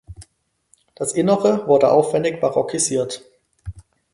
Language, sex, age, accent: German, male, under 19, Deutschland Deutsch